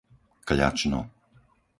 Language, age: Slovak, 50-59